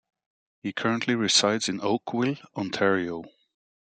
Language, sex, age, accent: English, male, 40-49, United States English